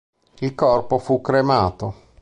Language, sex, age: Italian, male, 50-59